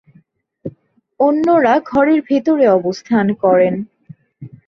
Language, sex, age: Bengali, female, under 19